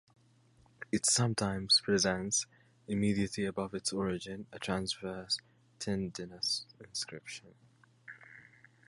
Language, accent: English, United States English